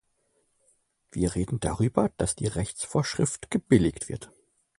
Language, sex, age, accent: German, male, 30-39, Deutschland Deutsch